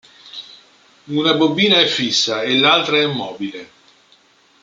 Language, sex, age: Italian, male, 40-49